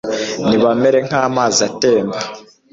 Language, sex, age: Kinyarwanda, male, 19-29